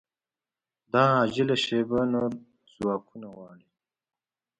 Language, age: Pashto, 19-29